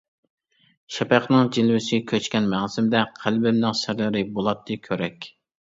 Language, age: Uyghur, 19-29